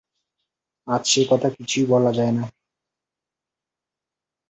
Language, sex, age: Bengali, male, 19-29